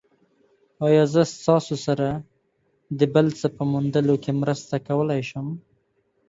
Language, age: Pashto, 30-39